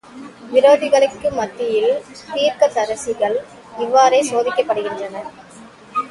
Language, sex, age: Tamil, female, 19-29